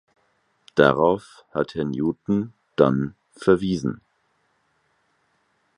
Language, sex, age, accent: German, male, 40-49, Deutschland Deutsch